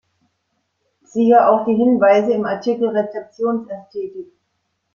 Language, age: German, 50-59